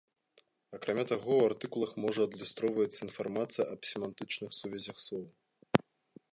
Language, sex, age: Belarusian, male, 19-29